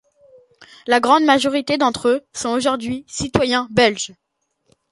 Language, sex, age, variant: French, male, 40-49, Français de métropole